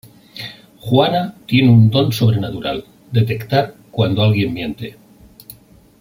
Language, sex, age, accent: Spanish, male, 50-59, España: Norte peninsular (Asturias, Castilla y León, Cantabria, País Vasco, Navarra, Aragón, La Rioja, Guadalajara, Cuenca)